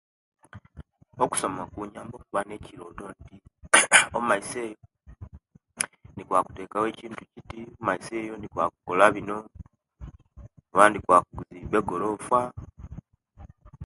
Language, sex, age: Kenyi, male, under 19